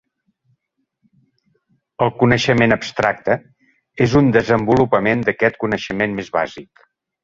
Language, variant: Catalan, Central